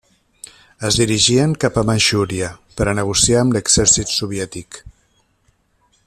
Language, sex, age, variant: Catalan, male, 50-59, Central